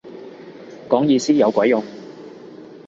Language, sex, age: Cantonese, male, 19-29